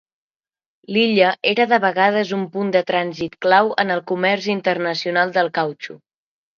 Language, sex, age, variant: Catalan, male, under 19, Central